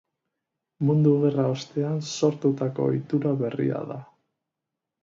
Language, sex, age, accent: Basque, male, 50-59, Erdialdekoa edo Nafarra (Gipuzkoa, Nafarroa)